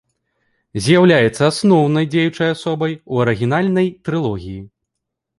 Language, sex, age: Belarusian, male, 30-39